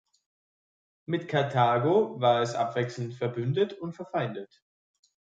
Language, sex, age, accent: German, male, 30-39, Österreichisches Deutsch